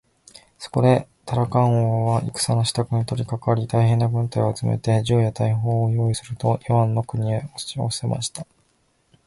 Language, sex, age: Japanese, male, under 19